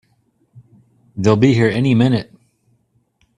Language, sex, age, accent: English, male, 30-39, United States English